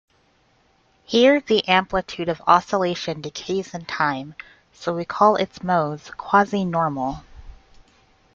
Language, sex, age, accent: English, female, 30-39, United States English